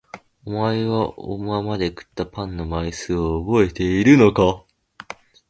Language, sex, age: Japanese, male, 19-29